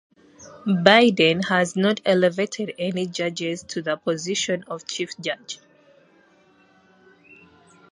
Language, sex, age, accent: English, female, 19-29, England English